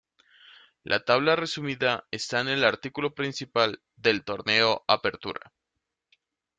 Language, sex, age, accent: Spanish, male, 30-39, Caribe: Cuba, Venezuela, Puerto Rico, República Dominicana, Panamá, Colombia caribeña, México caribeño, Costa del golfo de México